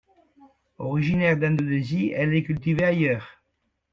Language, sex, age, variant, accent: French, male, 70-79, Français d'Amérique du Nord, Français du Canada